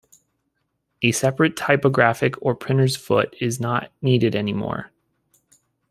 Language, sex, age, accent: English, male, 19-29, United States English